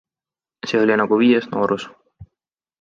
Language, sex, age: Estonian, male, 19-29